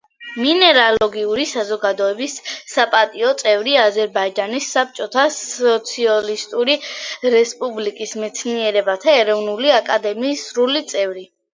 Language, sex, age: Georgian, female, under 19